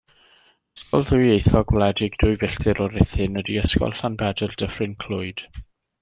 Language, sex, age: Welsh, male, 50-59